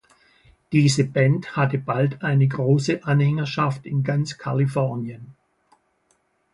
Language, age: German, 70-79